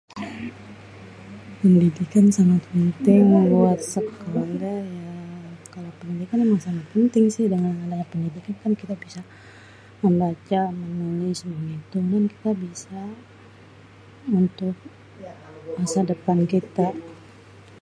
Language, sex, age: Betawi, male, 40-49